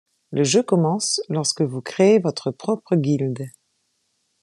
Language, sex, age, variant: French, female, 40-49, Français de métropole